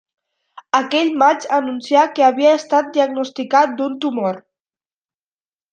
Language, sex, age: Catalan, female, 19-29